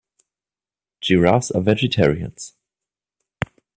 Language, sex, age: English, male, 19-29